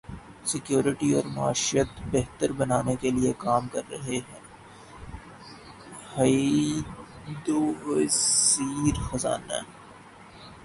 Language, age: Urdu, 19-29